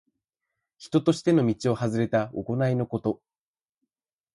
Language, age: Japanese, 19-29